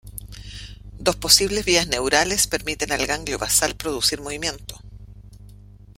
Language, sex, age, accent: Spanish, female, 50-59, Chileno: Chile, Cuyo